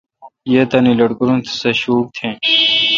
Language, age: Kalkoti, 19-29